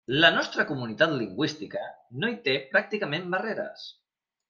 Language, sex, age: Catalan, male, 30-39